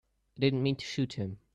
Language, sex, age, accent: English, male, under 19, England English